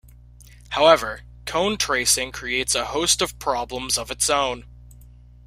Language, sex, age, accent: English, male, under 19, United States English